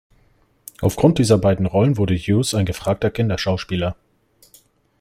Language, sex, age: German, male, 30-39